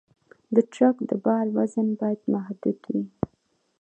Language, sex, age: Pashto, female, 19-29